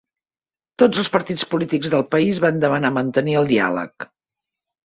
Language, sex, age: Catalan, female, 50-59